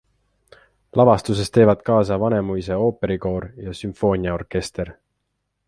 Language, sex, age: Estonian, male, 19-29